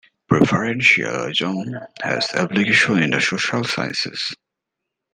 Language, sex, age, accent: English, male, 19-29, United States English